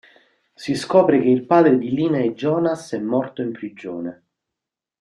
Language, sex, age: Italian, male, 30-39